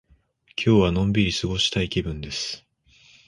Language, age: Japanese, under 19